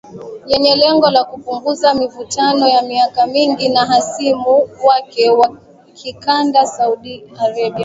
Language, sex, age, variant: Swahili, female, 19-29, Kiswahili Sanifu (EA)